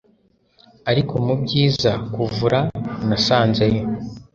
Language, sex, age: Kinyarwanda, male, under 19